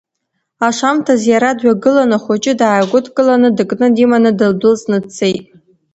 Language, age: Abkhazian, under 19